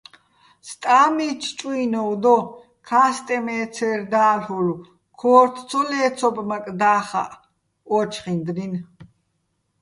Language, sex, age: Bats, female, 70-79